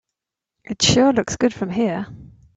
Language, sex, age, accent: English, female, 50-59, England English